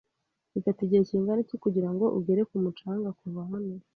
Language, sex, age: Kinyarwanda, female, 30-39